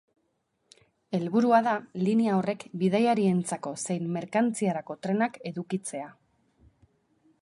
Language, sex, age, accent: Basque, female, 30-39, Erdialdekoa edo Nafarra (Gipuzkoa, Nafarroa)